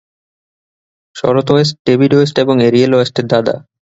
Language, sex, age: Bengali, male, 19-29